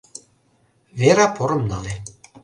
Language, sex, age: Mari, male, 50-59